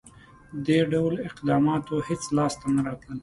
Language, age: Pashto, 30-39